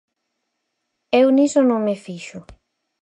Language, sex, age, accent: Galician, female, 30-39, Normativo (estándar)